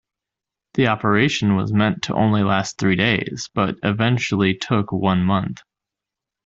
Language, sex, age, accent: English, male, 30-39, United States English